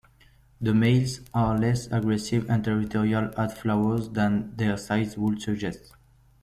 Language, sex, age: English, male, 19-29